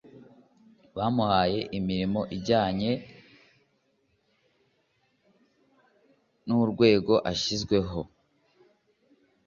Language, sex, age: Kinyarwanda, male, under 19